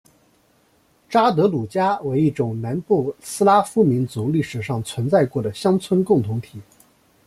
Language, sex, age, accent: Chinese, male, 19-29, 出生地：江苏省